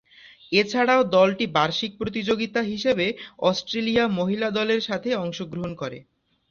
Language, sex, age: Bengali, male, 19-29